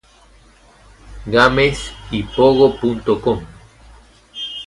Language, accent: Spanish, Andino-Pacífico: Colombia, Perú, Ecuador, oeste de Bolivia y Venezuela andina